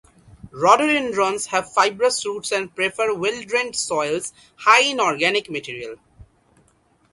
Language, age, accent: English, 19-29, India and South Asia (India, Pakistan, Sri Lanka)